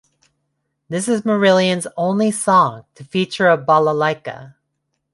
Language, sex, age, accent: English, female, 30-39, United States English